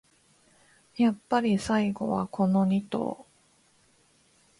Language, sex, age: Japanese, female, 19-29